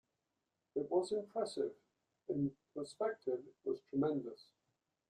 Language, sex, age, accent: English, male, 70-79, England English